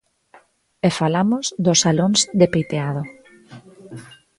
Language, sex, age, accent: Galician, female, 40-49, Atlántico (seseo e gheada)